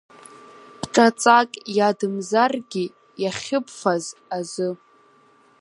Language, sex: Abkhazian, female